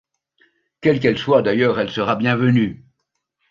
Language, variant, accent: French, Français d'Europe, Français de Belgique